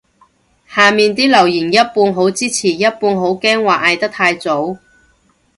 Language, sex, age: Cantonese, female, 30-39